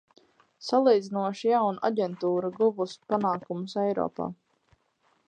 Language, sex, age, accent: Latvian, female, 30-39, bez akcenta